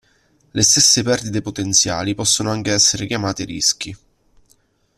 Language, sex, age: Italian, male, 19-29